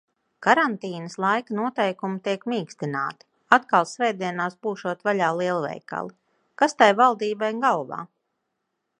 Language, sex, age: Latvian, female, 40-49